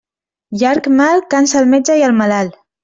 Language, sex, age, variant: Catalan, female, 19-29, Central